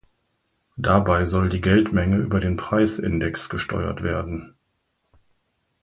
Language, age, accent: German, 50-59, Deutschland Deutsch